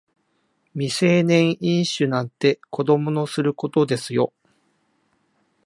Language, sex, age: Japanese, male, 50-59